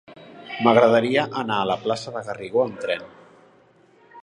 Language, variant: Catalan, Central